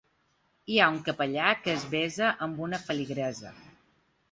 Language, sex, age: Catalan, female, 30-39